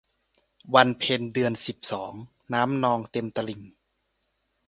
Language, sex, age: Thai, male, 19-29